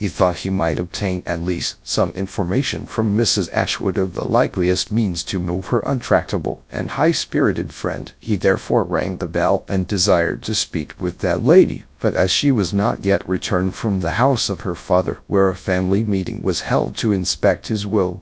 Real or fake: fake